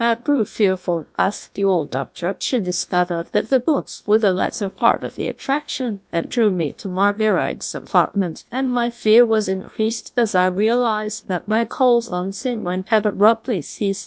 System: TTS, GlowTTS